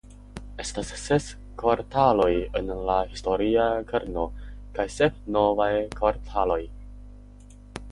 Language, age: Esperanto, under 19